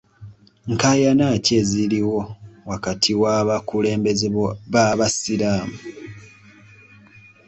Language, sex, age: Ganda, male, 19-29